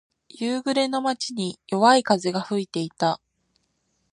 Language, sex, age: Japanese, female, 19-29